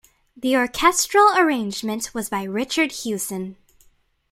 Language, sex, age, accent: English, female, under 19, United States English